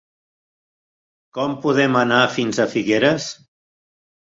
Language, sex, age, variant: Catalan, male, 70-79, Central